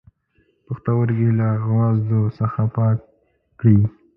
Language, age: Pashto, 19-29